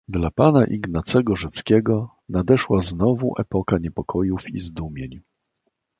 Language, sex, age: Polish, male, 50-59